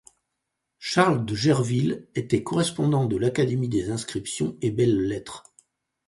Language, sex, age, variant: French, male, 60-69, Français de métropole